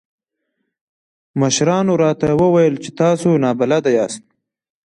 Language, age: Pashto, 19-29